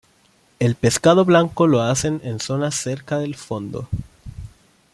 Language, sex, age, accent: Spanish, male, 19-29, Chileno: Chile, Cuyo